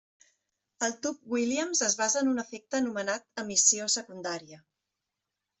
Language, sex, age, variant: Catalan, female, 40-49, Central